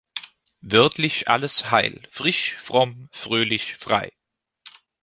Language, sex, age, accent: German, male, 30-39, Deutschland Deutsch